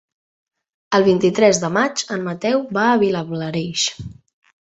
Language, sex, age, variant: Catalan, female, under 19, Central